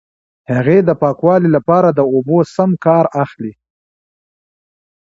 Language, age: Pashto, 40-49